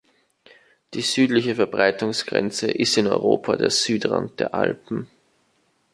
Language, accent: German, Österreichisches Deutsch